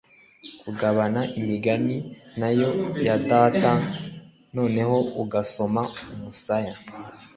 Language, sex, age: Kinyarwanda, male, 19-29